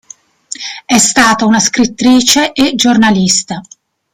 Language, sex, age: Italian, female, 30-39